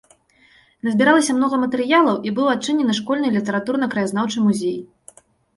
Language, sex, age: Belarusian, female, 30-39